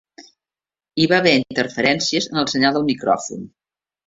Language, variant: Catalan, Central